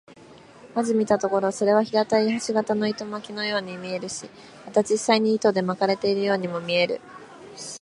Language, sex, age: Japanese, female, 19-29